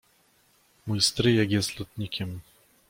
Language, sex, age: Polish, male, 40-49